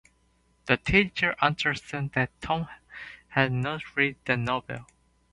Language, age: English, 19-29